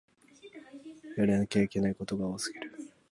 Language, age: Japanese, 19-29